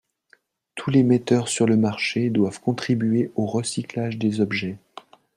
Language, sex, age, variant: French, male, 40-49, Français de métropole